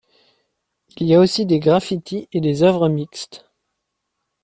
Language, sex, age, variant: French, male, under 19, Français de métropole